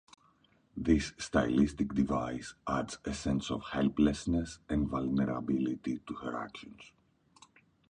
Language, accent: English, Greek